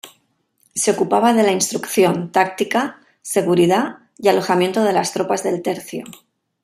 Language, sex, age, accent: Spanish, female, 40-49, España: Centro-Sur peninsular (Madrid, Toledo, Castilla-La Mancha)